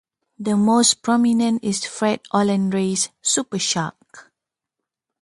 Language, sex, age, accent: English, female, 30-39, Malaysian English